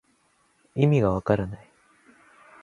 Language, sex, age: Japanese, male, 19-29